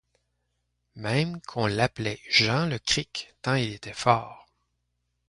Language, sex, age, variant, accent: French, male, 50-59, Français d'Amérique du Nord, Français du Canada